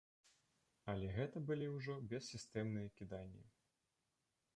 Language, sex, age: Belarusian, male, 19-29